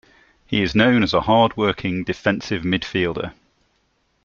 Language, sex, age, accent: English, male, 40-49, England English